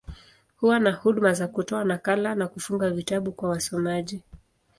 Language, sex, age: Swahili, female, 19-29